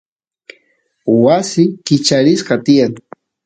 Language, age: Santiago del Estero Quichua, 30-39